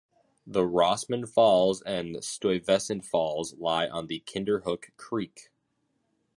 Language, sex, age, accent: English, male, under 19, United States English